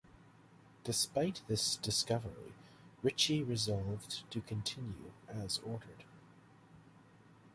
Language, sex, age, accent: English, male, 19-29, United States English